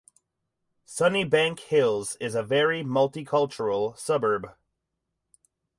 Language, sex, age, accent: English, male, 30-39, United States English